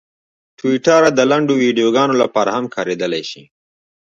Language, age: Pashto, 19-29